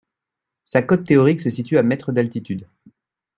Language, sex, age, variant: French, male, 40-49, Français de métropole